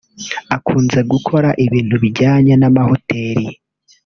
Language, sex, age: Kinyarwanda, male, 19-29